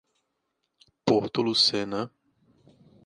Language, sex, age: Portuguese, male, 30-39